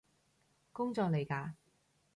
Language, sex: Cantonese, female